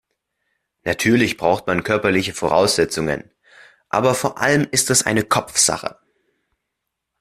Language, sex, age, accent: German, male, under 19, Deutschland Deutsch